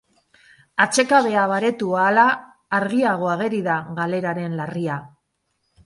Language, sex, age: Basque, female, 50-59